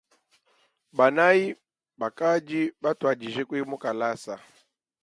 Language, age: Luba-Lulua, 19-29